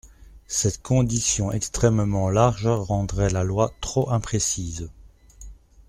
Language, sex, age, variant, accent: French, male, 40-49, Français d'Europe, Français de Belgique